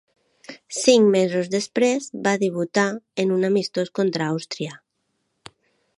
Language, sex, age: Catalan, female, 30-39